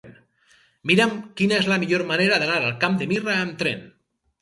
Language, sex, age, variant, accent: Catalan, male, 50-59, Valencià meridional, valencià